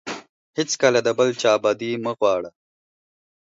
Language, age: Pashto, 19-29